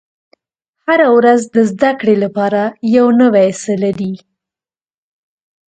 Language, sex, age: Pashto, female, 19-29